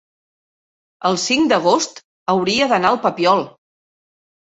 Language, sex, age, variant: Catalan, female, 60-69, Central